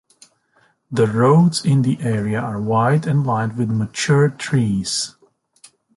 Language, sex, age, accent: English, male, 30-39, England English